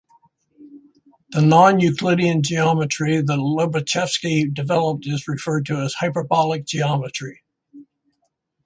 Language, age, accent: English, 60-69, United States English